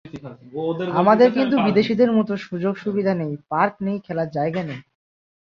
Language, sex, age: Bengali, male, 40-49